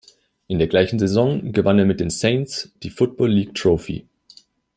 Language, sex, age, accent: German, male, 19-29, Deutschland Deutsch